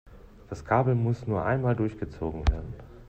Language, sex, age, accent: German, male, 30-39, Deutschland Deutsch